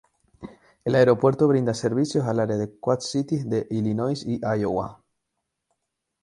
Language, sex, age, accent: Spanish, male, 19-29, España: Islas Canarias